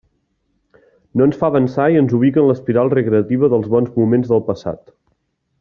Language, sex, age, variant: Catalan, male, 19-29, Central